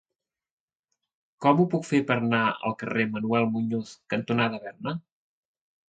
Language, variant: Catalan, Central